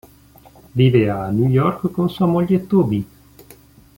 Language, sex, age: Italian, male, 19-29